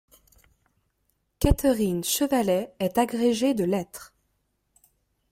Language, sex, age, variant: French, female, 19-29, Français de métropole